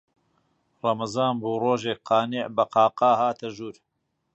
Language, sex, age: Central Kurdish, male, 40-49